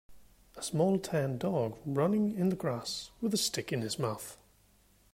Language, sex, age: English, male, 19-29